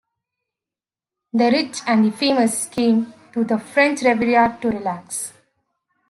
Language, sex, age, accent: English, female, 19-29, United States English